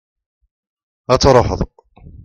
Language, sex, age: Kabyle, male, 50-59